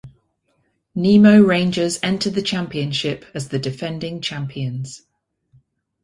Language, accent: English, England English